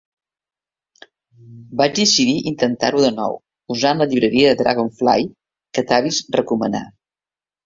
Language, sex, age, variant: Catalan, female, 50-59, Central